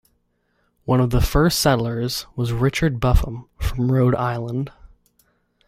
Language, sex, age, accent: English, male, under 19, Canadian English